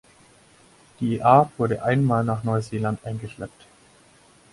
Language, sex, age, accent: German, male, 19-29, Deutschland Deutsch